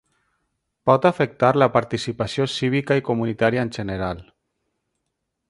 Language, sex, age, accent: Catalan, male, 30-39, valencià